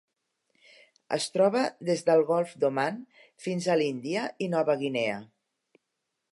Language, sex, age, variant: Catalan, female, 60-69, Central